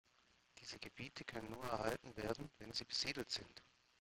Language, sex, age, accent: German, male, 40-49, Deutschland Deutsch